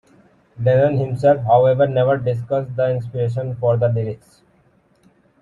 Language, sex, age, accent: English, male, 19-29, India and South Asia (India, Pakistan, Sri Lanka)